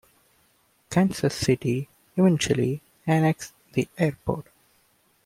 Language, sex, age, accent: English, male, 19-29, United States English